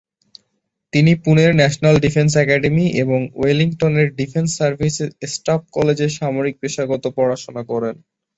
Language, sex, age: Bengali, male, 19-29